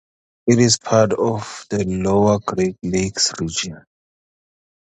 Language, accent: English, Southern African (South Africa, Zimbabwe, Namibia)